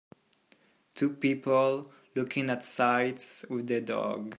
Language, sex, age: English, male, 19-29